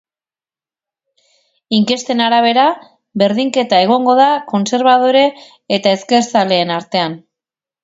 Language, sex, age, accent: Basque, female, 40-49, Erdialdekoa edo Nafarra (Gipuzkoa, Nafarroa)